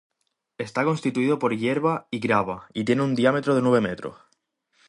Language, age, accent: Spanish, 19-29, España: Islas Canarias